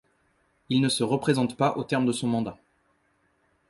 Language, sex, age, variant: French, male, 19-29, Français de métropole